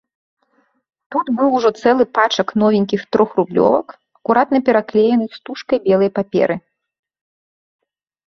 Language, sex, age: Belarusian, female, 30-39